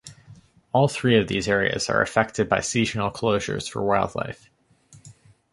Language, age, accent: English, 19-29, United States English